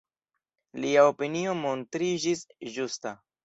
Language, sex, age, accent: Esperanto, male, 19-29, Internacia